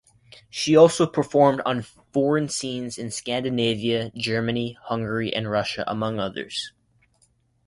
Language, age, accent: English, 19-29, United States English